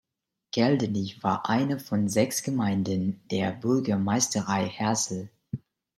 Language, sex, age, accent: German, male, 30-39, Deutschland Deutsch